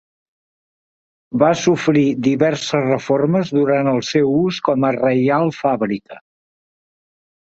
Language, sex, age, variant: Catalan, male, 70-79, Central